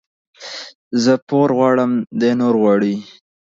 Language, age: Pashto, 19-29